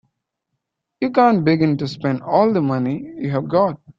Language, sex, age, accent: English, male, 19-29, India and South Asia (India, Pakistan, Sri Lanka)